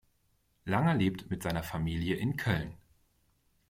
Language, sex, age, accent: German, male, 40-49, Deutschland Deutsch